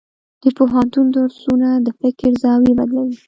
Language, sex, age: Pashto, female, 19-29